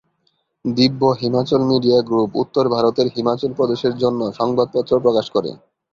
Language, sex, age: Bengali, male, 19-29